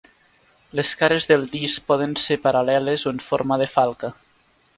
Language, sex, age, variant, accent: Catalan, male, under 19, Nord-Occidental, Tortosí